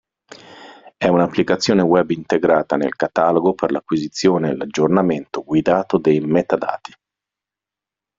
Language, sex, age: Italian, male, 40-49